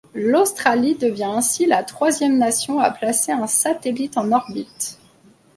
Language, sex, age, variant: French, female, 30-39, Français de métropole